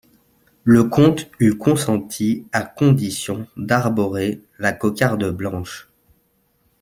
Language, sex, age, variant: French, male, 30-39, Français de métropole